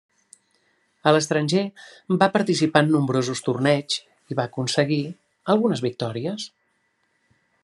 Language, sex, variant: Catalan, male, Central